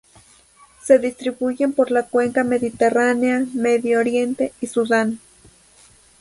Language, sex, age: Spanish, female, under 19